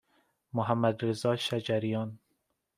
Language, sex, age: Persian, male, 19-29